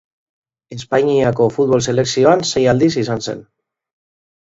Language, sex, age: Basque, male, 30-39